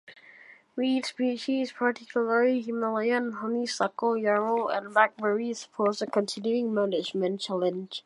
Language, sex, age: English, male, under 19